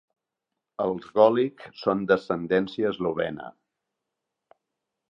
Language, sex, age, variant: Catalan, male, 50-59, Central